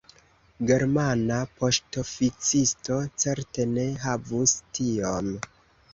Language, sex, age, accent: Esperanto, female, 19-29, Internacia